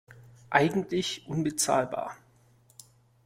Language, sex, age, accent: German, male, 19-29, Deutschland Deutsch